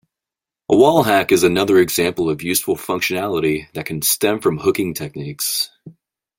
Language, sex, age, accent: English, male, 30-39, United States English